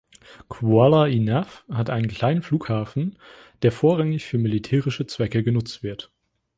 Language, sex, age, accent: German, male, 19-29, Deutschland Deutsch